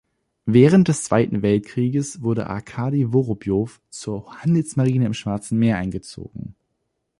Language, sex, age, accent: German, male, 19-29, Deutschland Deutsch